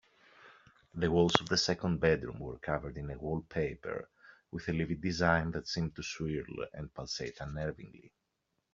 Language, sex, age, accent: English, male, 30-39, England English